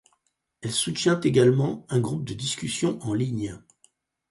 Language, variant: French, Français de métropole